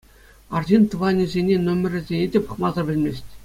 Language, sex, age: Chuvash, male, 40-49